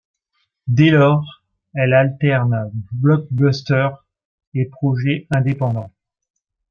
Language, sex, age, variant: French, male, 40-49, Français de métropole